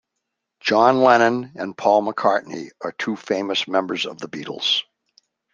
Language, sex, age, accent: English, male, 70-79, United States English